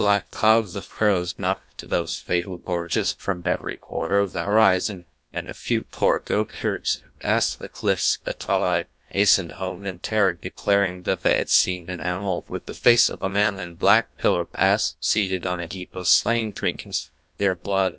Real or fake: fake